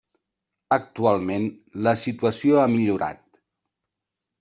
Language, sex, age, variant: Catalan, male, 50-59, Central